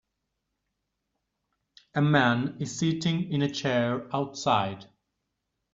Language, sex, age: English, male, 30-39